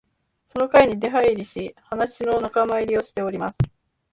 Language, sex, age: Japanese, female, 19-29